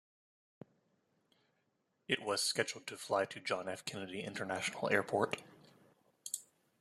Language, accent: English, United States English